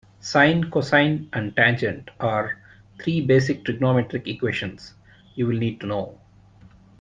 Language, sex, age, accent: English, male, 30-39, India and South Asia (India, Pakistan, Sri Lanka)